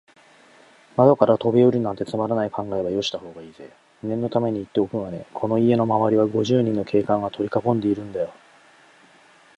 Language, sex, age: Japanese, male, 40-49